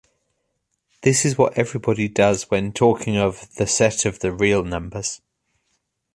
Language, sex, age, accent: English, male, 30-39, England English